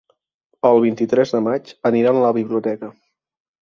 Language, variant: Catalan, Nord-Occidental